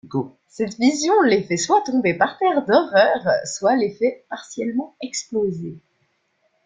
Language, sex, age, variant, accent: French, male, 19-29, Français d'Europe, Français de Suisse